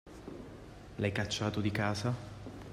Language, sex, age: Italian, male, 19-29